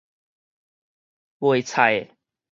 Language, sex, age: Min Nan Chinese, male, 19-29